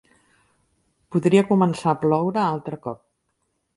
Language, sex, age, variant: Catalan, female, 50-59, Central